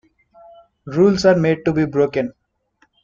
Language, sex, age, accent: English, male, 19-29, India and South Asia (India, Pakistan, Sri Lanka)